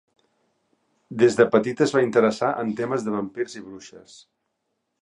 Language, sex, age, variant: Catalan, male, 50-59, Central